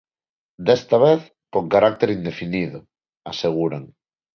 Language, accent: Galician, Neofalante